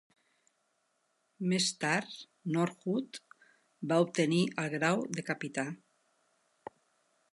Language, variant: Catalan, Central